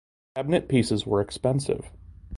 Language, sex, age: English, male, 19-29